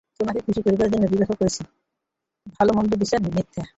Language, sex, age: Bengali, female, 50-59